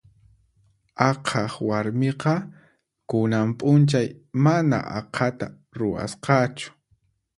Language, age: Puno Quechua, 30-39